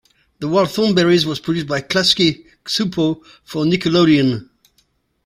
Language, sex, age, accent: English, male, 60-69, England English